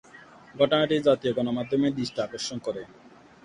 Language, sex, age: Bengali, male, 19-29